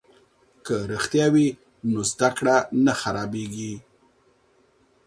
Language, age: Pashto, 40-49